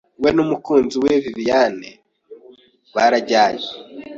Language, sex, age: Kinyarwanda, male, 19-29